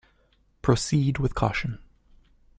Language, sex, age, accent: English, male, 19-29, Canadian English